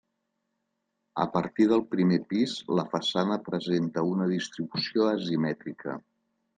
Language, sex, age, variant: Catalan, male, 60-69, Central